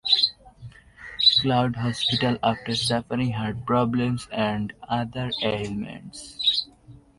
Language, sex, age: English, male, 19-29